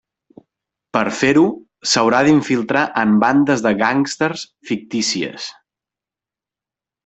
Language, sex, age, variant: Catalan, male, 19-29, Central